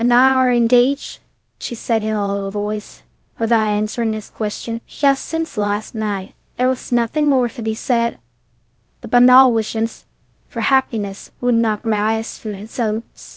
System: TTS, VITS